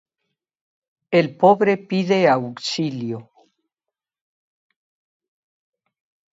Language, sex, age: Spanish, female, 60-69